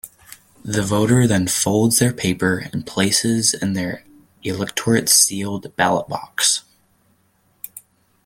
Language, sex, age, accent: English, male, under 19, United States English